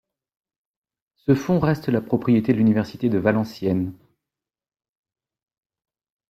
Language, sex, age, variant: French, male, 40-49, Français de métropole